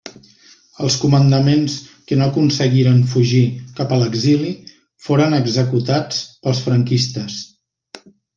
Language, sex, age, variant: Catalan, male, 50-59, Central